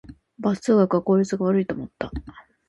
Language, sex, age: Japanese, female, 19-29